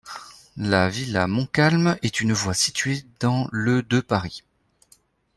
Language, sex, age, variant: French, male, 40-49, Français de métropole